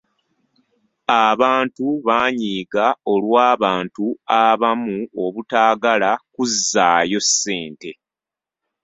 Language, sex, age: Ganda, male, 30-39